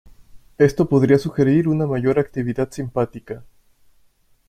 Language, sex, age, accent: Spanish, male, 19-29, México